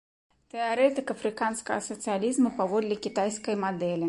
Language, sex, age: Belarusian, female, 30-39